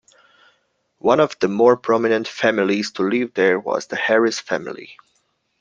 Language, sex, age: English, male, 19-29